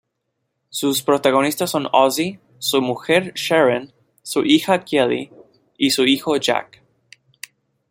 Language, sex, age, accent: Spanish, male, 19-29, México